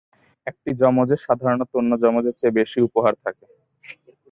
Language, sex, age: Bengali, male, 19-29